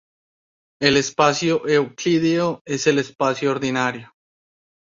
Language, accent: Spanish, Andino-Pacífico: Colombia, Perú, Ecuador, oeste de Bolivia y Venezuela andina